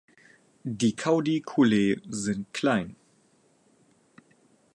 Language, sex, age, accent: German, male, 19-29, Deutschland Deutsch